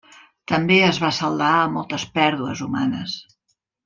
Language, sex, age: Catalan, female, 60-69